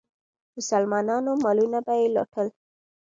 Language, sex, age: Pashto, female, 19-29